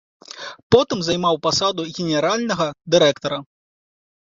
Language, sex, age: Belarusian, male, 30-39